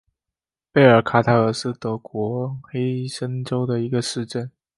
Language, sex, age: Chinese, male, 19-29